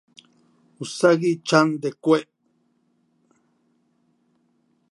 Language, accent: Spanish, México